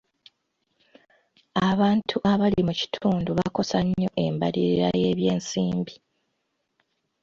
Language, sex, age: Ganda, female, 19-29